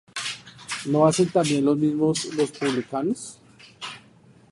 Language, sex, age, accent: Spanish, male, 19-29, Andino-Pacífico: Colombia, Perú, Ecuador, oeste de Bolivia y Venezuela andina